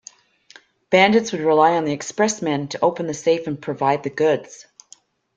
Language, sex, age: English, female, 50-59